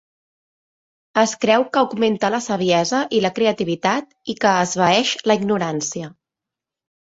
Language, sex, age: Catalan, female, 30-39